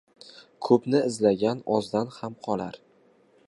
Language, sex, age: Uzbek, male, 19-29